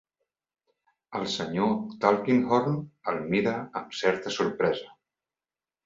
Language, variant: Catalan, Central